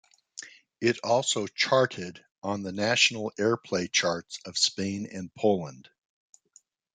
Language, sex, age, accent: English, male, 50-59, United States English